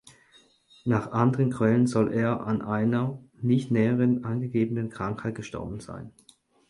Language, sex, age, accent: German, male, 30-39, Schweizerdeutsch